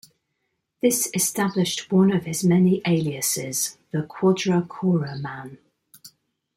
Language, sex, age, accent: English, female, 40-49, England English